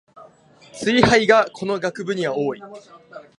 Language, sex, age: Japanese, male, 19-29